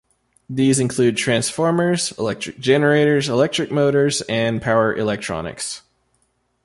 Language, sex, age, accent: English, male, 19-29, United States English